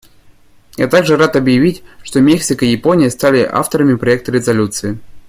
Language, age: Russian, 19-29